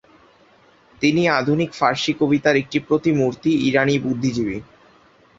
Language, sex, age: Bengali, male, under 19